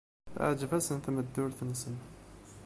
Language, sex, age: Kabyle, male, 30-39